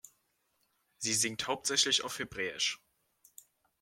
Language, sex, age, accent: German, male, 19-29, Deutschland Deutsch